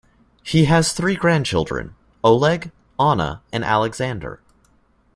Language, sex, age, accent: English, male, 19-29, United States English